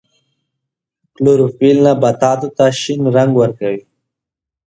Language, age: Pashto, 19-29